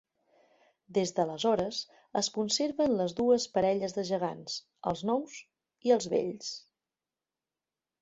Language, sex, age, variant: Catalan, female, 19-29, Central